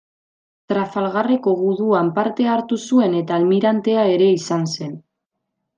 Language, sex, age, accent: Basque, female, 19-29, Mendebalekoa (Araba, Bizkaia, Gipuzkoako mendebaleko herri batzuk)